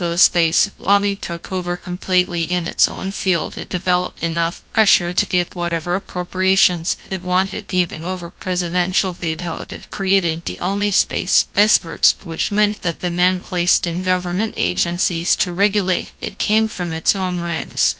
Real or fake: fake